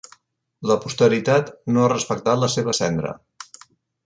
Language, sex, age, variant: Catalan, male, 60-69, Central